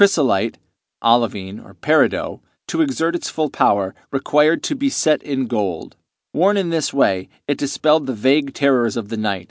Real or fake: real